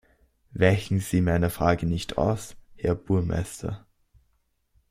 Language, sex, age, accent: German, male, under 19, Österreichisches Deutsch